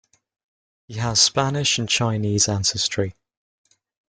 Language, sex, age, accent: English, male, under 19, England English